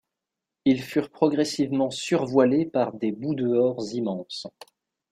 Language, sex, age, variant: French, male, 19-29, Français de métropole